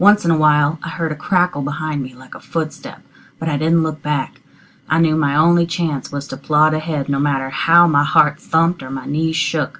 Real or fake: real